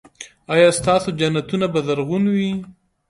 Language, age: Pashto, 19-29